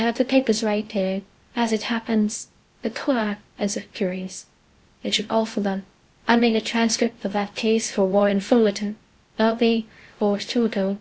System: TTS, VITS